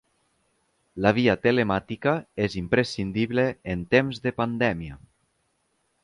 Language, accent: Catalan, valencià; valencià meridional